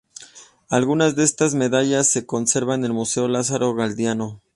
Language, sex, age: Spanish, male, 30-39